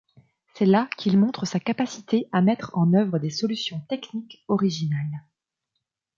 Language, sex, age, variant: French, female, 40-49, Français de métropole